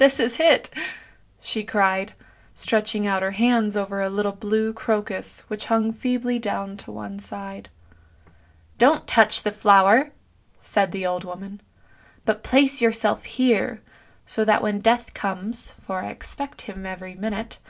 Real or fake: real